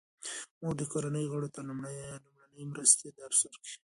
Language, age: Pashto, 30-39